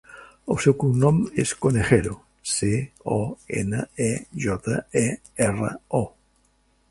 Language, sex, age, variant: Catalan, male, 60-69, Central